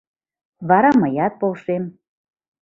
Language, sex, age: Mari, female, 40-49